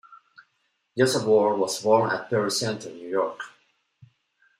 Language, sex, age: English, male, 50-59